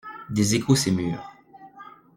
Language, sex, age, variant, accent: French, male, 30-39, Français d'Amérique du Nord, Français du Canada